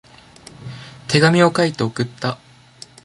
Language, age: Japanese, 19-29